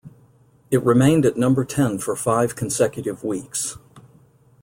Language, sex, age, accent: English, male, 60-69, United States English